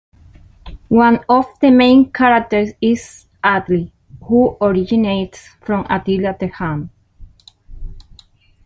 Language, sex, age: English, female, 50-59